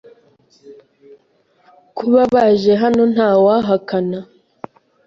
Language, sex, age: Kinyarwanda, female, 19-29